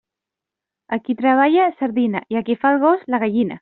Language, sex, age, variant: Catalan, female, 19-29, Central